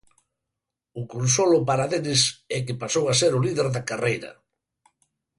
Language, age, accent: Galician, 70-79, Atlántico (seseo e gheada)